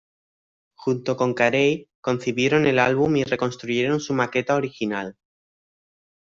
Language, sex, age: Spanish, male, 19-29